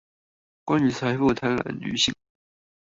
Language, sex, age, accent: Chinese, male, under 19, 出生地：新北市